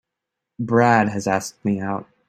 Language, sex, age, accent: English, male, 19-29, United States English